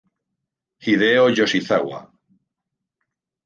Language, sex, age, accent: Spanish, male, 50-59, España: Centro-Sur peninsular (Madrid, Toledo, Castilla-La Mancha)